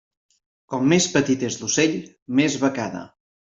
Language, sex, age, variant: Catalan, male, 19-29, Central